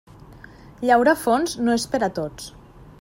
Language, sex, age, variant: Catalan, female, 30-39, Central